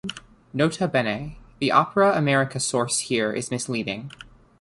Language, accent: English, United States English